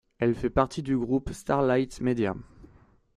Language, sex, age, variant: French, male, 30-39, Français de métropole